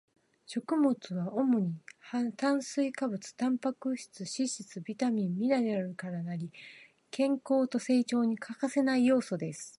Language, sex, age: Japanese, female, 50-59